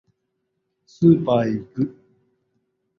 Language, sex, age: Japanese, male, 40-49